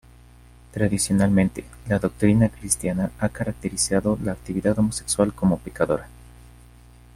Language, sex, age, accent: Spanish, male, 30-39, Andino-Pacífico: Colombia, Perú, Ecuador, oeste de Bolivia y Venezuela andina